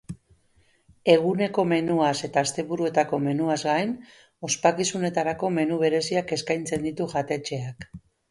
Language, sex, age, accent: Basque, female, 40-49, Mendebalekoa (Araba, Bizkaia, Gipuzkoako mendebaleko herri batzuk)